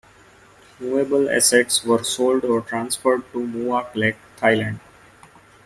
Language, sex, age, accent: English, male, 19-29, India and South Asia (India, Pakistan, Sri Lanka)